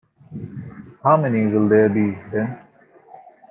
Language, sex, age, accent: English, male, 19-29, India and South Asia (India, Pakistan, Sri Lanka)